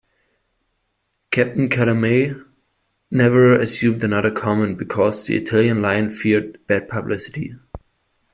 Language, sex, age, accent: English, male, 19-29, United States English